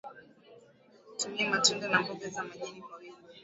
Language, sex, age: Swahili, female, 19-29